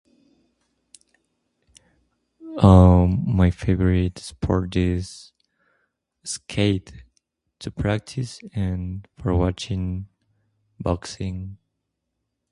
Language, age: English, 19-29